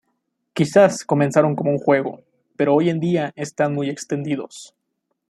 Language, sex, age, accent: Spanish, male, 19-29, México